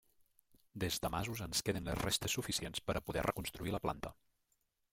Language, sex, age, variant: Catalan, male, 30-39, Nord-Occidental